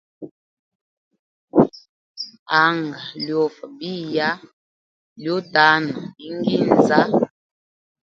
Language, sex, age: Hemba, female, 19-29